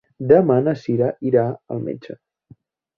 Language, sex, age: Catalan, male, 19-29